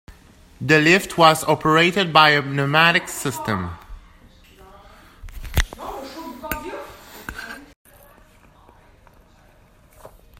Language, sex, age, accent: English, male, 19-29, Canadian English